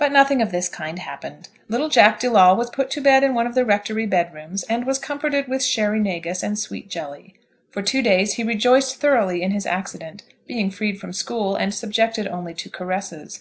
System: none